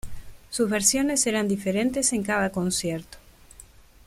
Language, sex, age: Spanish, female, 19-29